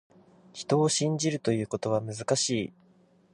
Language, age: Japanese, 19-29